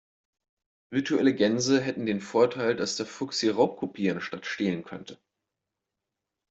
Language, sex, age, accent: German, male, 19-29, Deutschland Deutsch